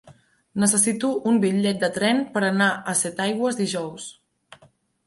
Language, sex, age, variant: Catalan, female, 19-29, Central